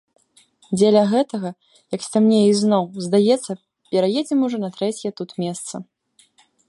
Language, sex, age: Belarusian, female, 19-29